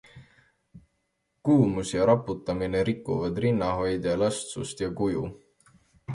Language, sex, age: Estonian, male, 19-29